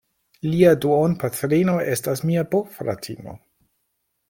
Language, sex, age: Esperanto, male, 50-59